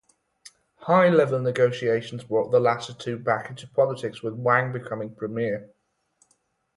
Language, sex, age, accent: English, male, 19-29, England English